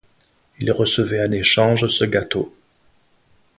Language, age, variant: French, 50-59, Français de métropole